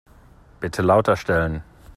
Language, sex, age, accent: German, male, 40-49, Deutschland Deutsch